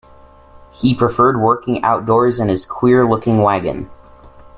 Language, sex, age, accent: English, male, under 19, United States English